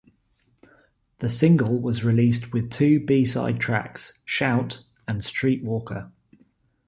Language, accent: English, England English